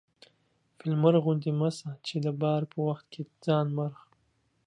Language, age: Pashto, 19-29